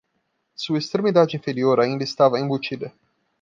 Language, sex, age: Portuguese, male, 30-39